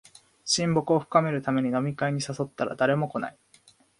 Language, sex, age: Japanese, male, 19-29